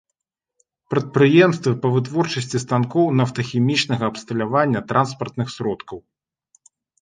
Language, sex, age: Belarusian, male, 40-49